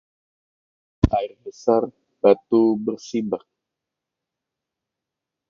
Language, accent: Indonesian, Indonesia